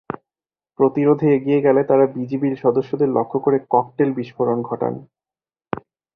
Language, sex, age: Bengali, male, 19-29